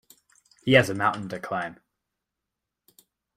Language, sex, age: English, male, 19-29